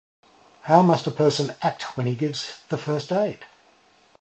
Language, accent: English, Australian English